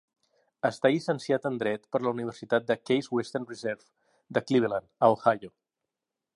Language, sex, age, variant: Catalan, male, 40-49, Central